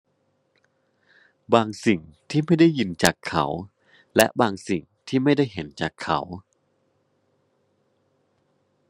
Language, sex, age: Thai, male, 19-29